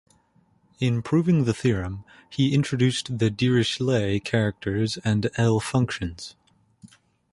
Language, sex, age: English, male, under 19